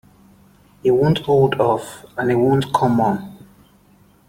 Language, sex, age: English, male, 19-29